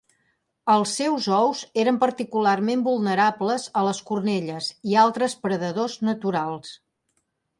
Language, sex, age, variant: Catalan, female, 50-59, Central